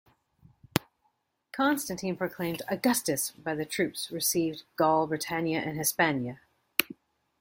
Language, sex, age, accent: English, female, 40-49, United States English